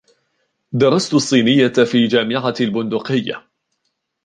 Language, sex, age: Arabic, male, 19-29